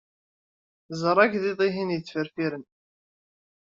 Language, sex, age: Kabyle, male, 19-29